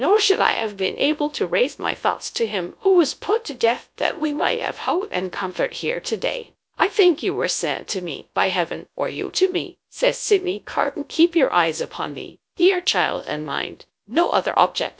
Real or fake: fake